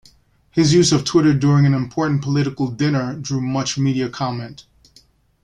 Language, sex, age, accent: English, male, 40-49, United States English